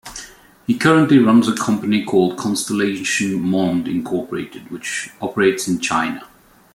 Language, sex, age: English, male, 40-49